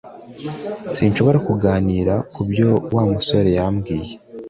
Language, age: Kinyarwanda, 19-29